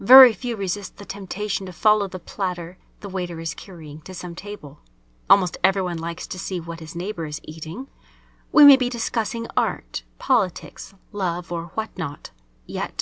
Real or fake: real